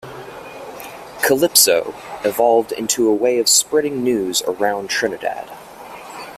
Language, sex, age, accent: English, male, 30-39, United States English